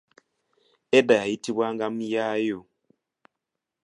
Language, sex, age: Ganda, male, 19-29